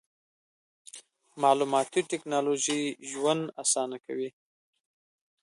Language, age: Pashto, 30-39